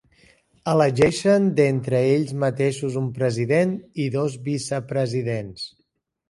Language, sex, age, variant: Catalan, male, 40-49, Central